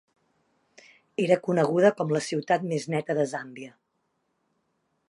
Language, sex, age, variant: Catalan, female, 40-49, Central